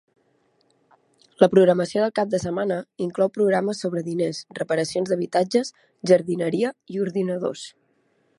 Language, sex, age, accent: Catalan, female, 19-29, balear; central